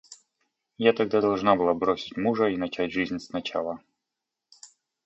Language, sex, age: Russian, male, 30-39